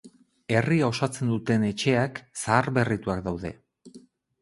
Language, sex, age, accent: Basque, male, 40-49, Erdialdekoa edo Nafarra (Gipuzkoa, Nafarroa)